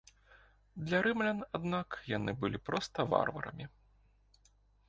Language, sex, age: Belarusian, male, 19-29